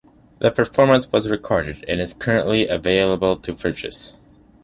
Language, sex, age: English, male, 19-29